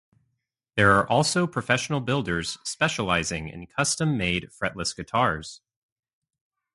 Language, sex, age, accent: English, male, 19-29, United States English